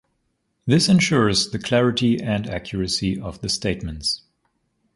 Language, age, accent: English, 19-29, United States English